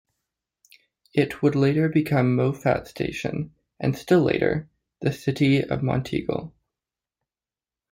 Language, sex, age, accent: English, male, 19-29, Canadian English